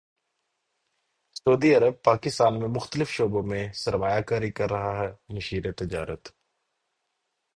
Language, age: Urdu, 30-39